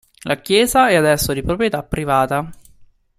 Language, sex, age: Italian, male, 19-29